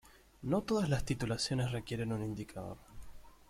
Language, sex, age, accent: Spanish, male, under 19, Rioplatense: Argentina, Uruguay, este de Bolivia, Paraguay